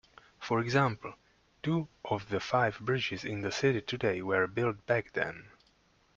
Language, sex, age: English, male, 30-39